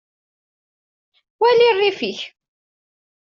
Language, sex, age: Kabyle, female, 19-29